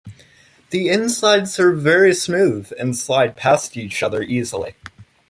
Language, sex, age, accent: English, male, under 19, United States English